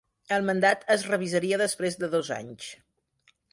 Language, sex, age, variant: Catalan, female, 50-59, Central